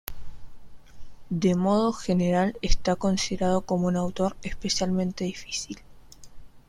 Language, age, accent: Spanish, under 19, Rioplatense: Argentina, Uruguay, este de Bolivia, Paraguay